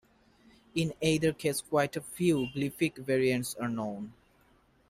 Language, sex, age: English, male, 19-29